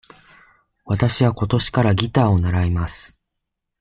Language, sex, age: Japanese, male, under 19